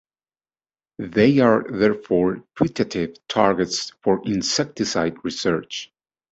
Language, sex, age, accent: English, male, 40-49, United States English